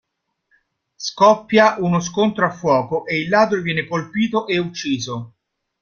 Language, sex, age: Italian, male, 40-49